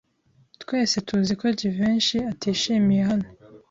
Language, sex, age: Kinyarwanda, female, 19-29